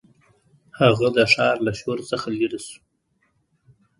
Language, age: Pashto, 40-49